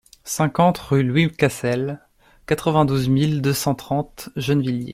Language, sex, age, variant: French, male, 19-29, Français de métropole